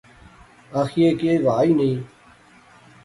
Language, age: Pahari-Potwari, 30-39